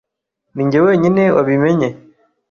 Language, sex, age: Kinyarwanda, male, 19-29